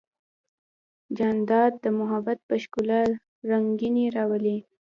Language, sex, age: Pashto, female, under 19